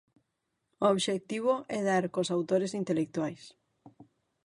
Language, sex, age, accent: Galician, female, 30-39, Oriental (común en zona oriental); Normativo (estándar)